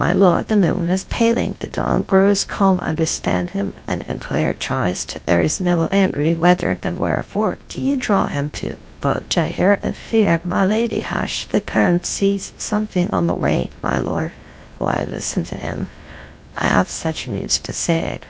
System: TTS, GlowTTS